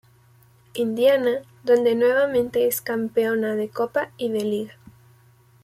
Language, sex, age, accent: Spanish, female, 19-29, México